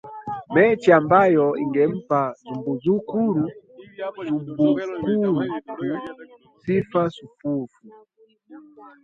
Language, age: Swahili, 19-29